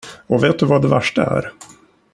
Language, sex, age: Swedish, male, 40-49